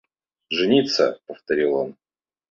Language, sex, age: Russian, male, 19-29